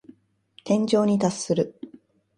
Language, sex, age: Japanese, female, 40-49